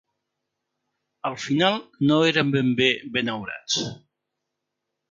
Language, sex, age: Catalan, male, 60-69